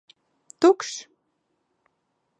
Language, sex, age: Latvian, female, 30-39